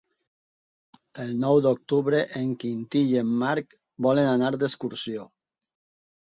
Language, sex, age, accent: Catalan, male, 50-59, valencià